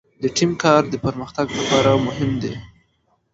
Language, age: Pashto, 19-29